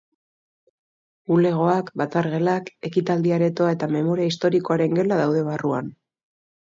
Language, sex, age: Basque, female, 30-39